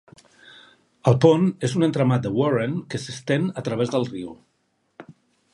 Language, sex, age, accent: Catalan, male, 50-59, Barceloní